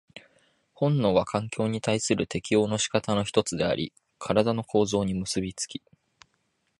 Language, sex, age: Japanese, male, 19-29